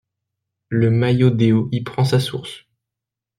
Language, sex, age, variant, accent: French, male, 19-29, Français des départements et régions d'outre-mer, Français de La Réunion